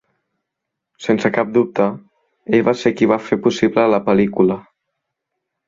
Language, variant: Catalan, Central